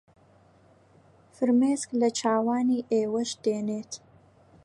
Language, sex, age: Central Kurdish, female, 19-29